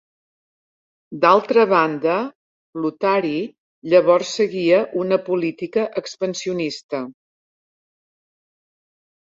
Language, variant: Catalan, Central